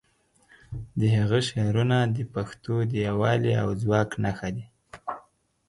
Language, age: Pashto, 30-39